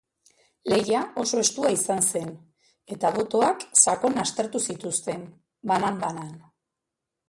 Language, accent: Basque, Mendebalekoa (Araba, Bizkaia, Gipuzkoako mendebaleko herri batzuk)